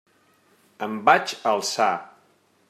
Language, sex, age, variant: Catalan, male, 40-49, Central